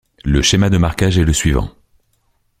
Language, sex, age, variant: French, male, 30-39, Français de métropole